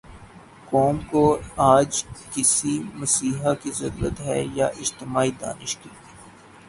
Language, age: Urdu, 19-29